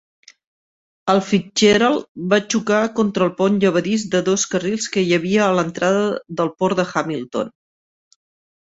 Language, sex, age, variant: Catalan, female, 50-59, Central